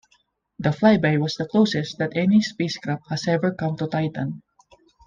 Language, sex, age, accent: English, male, 19-29, Filipino